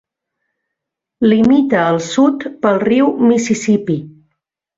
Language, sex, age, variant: Catalan, female, 40-49, Central